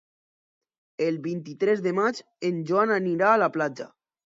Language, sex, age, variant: Catalan, male, under 19, Alacantí